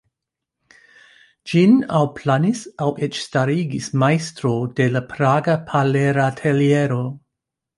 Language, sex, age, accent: Esperanto, female, 50-59, Internacia